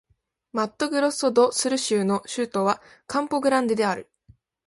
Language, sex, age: Japanese, female, 19-29